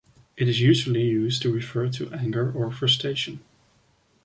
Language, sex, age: English, male, 19-29